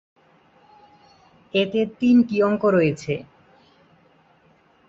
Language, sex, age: Bengali, male, 19-29